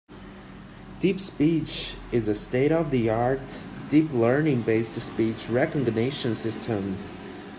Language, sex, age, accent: English, male, 19-29, Hong Kong English